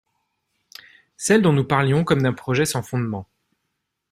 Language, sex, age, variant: French, male, 30-39, Français de métropole